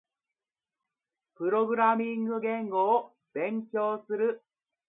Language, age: Japanese, 30-39